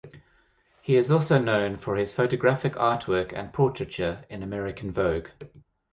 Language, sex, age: English, male, 50-59